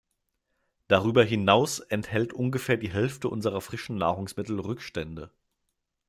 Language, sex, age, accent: German, male, 19-29, Deutschland Deutsch